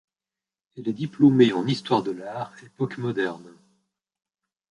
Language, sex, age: French, male, 60-69